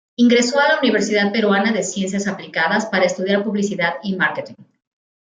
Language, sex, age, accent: Spanish, female, 40-49, México